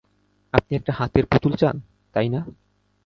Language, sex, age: Bengali, male, 19-29